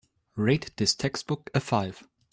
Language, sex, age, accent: English, male, 19-29, United States English